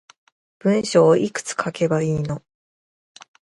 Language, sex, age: Japanese, female, 30-39